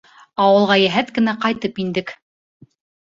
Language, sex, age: Bashkir, female, 30-39